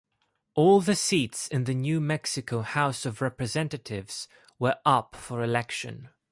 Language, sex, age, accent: English, male, 19-29, England English